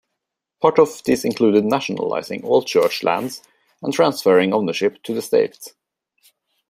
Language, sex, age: English, male, 19-29